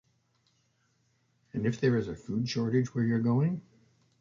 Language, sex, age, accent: English, male, 70-79, Canadian English